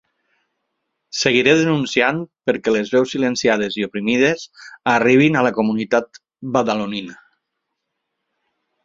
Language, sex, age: Catalan, male, 50-59